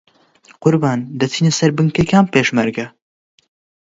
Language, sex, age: Central Kurdish, male, under 19